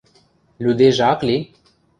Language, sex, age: Western Mari, male, 19-29